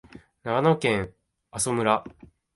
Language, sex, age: Japanese, male, 19-29